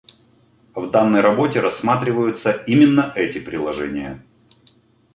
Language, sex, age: Russian, male, 40-49